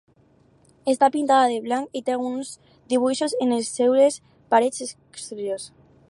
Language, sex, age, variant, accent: Catalan, female, under 19, Alacantí, valencià